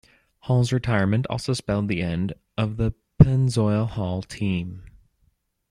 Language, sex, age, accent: English, male, 19-29, United States English